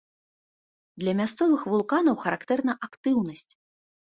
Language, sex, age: Belarusian, female, 19-29